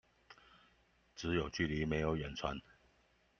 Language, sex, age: Chinese, male, 40-49